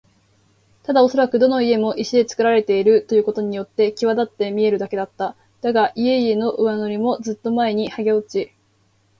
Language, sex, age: Japanese, female, 19-29